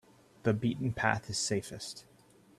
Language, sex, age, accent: English, male, under 19, United States English